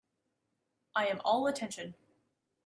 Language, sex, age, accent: English, female, 19-29, Canadian English